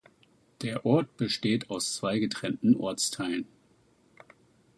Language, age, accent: German, 50-59, Deutschland Deutsch